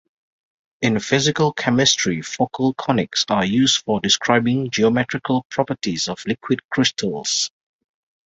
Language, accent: English, Malaysian English